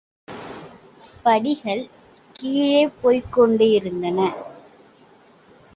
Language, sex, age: Tamil, female, 19-29